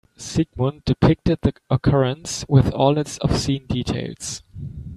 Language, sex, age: English, male, 19-29